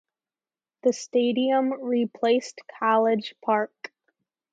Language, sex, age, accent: English, female, under 19, United States English